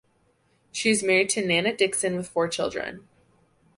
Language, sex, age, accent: English, female, under 19, United States English